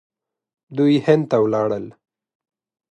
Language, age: Pashto, 30-39